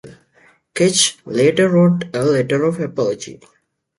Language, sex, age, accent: English, male, 19-29, United States English